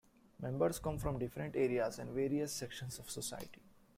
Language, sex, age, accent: English, male, 30-39, India and South Asia (India, Pakistan, Sri Lanka)